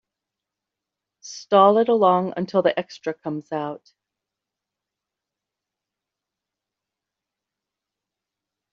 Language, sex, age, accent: English, female, 60-69, United States English